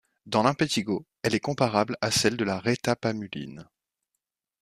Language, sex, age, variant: French, male, 19-29, Français de métropole